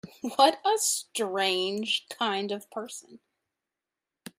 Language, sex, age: English, female, 30-39